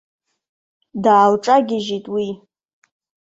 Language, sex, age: Abkhazian, female, 19-29